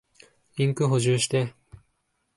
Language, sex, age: Japanese, male, 19-29